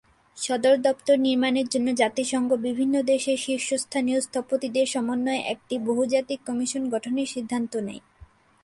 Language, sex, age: Bengali, female, under 19